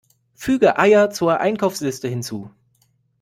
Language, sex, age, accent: German, male, 19-29, Deutschland Deutsch